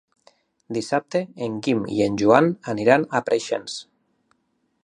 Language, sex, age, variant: Catalan, male, 40-49, Nord-Occidental